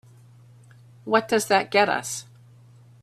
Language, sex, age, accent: English, female, 50-59, Canadian English